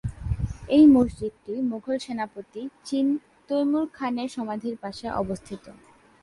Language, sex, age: Bengali, female, 19-29